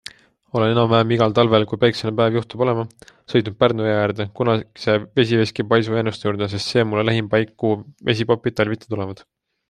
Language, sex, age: Estonian, male, 19-29